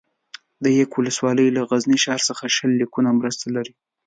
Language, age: Pashto, 19-29